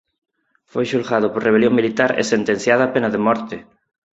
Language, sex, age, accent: Galician, male, 30-39, Neofalante